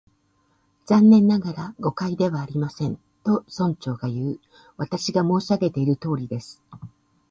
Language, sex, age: Japanese, female, 60-69